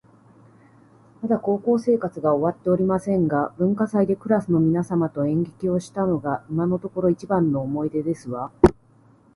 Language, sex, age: Japanese, female, 40-49